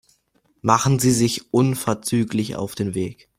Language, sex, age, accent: German, male, under 19, Deutschland Deutsch